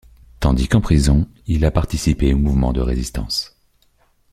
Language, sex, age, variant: French, male, 30-39, Français de métropole